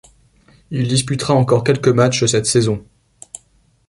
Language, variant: French, Français de métropole